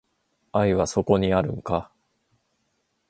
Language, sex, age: Japanese, male, 30-39